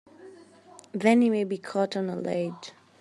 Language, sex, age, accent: English, female, 19-29, United States English